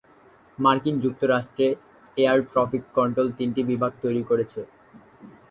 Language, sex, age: Bengali, male, under 19